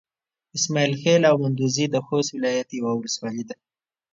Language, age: Pashto, 30-39